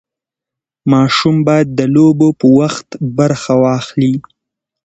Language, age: Pashto, 19-29